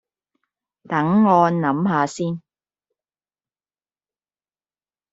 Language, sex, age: Cantonese, female, 40-49